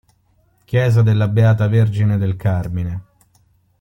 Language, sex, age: Italian, male, 40-49